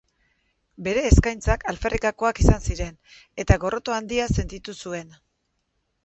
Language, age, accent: Basque, 50-59, Mendebalekoa (Araba, Bizkaia, Gipuzkoako mendebaleko herri batzuk)